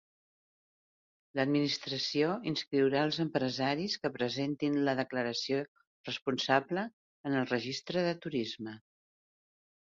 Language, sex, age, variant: Catalan, female, 60-69, Central